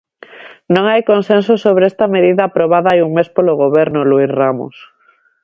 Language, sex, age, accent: Galician, female, 30-39, Normativo (estándar)